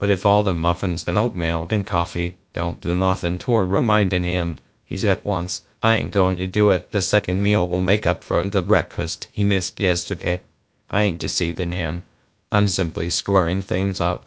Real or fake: fake